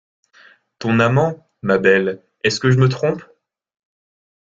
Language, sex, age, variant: French, male, 19-29, Français de métropole